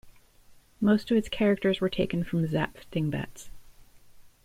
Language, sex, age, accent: English, female, 40-49, United States English